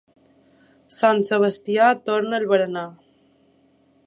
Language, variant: Catalan, Balear